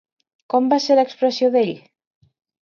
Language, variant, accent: Catalan, Central, central